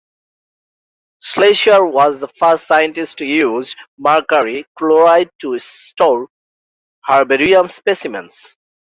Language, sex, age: English, male, 19-29